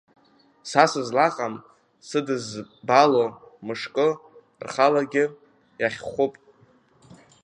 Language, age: Abkhazian, under 19